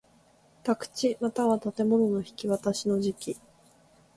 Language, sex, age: Japanese, female, 19-29